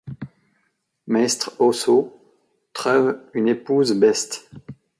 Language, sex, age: French, male, 40-49